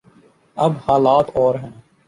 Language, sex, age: Urdu, male, 19-29